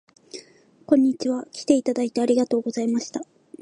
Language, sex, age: Japanese, female, 19-29